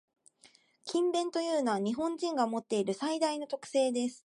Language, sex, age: Japanese, female, 19-29